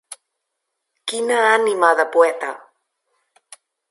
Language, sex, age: Catalan, female, 40-49